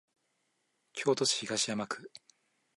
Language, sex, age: Japanese, male, 19-29